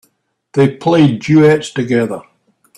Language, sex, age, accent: English, male, 50-59, Scottish English